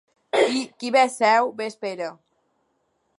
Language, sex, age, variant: Catalan, female, under 19, Balear